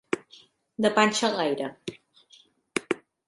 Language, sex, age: Catalan, female, 50-59